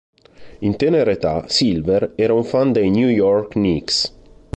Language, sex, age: Italian, male, 30-39